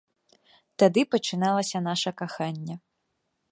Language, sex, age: Belarusian, female, under 19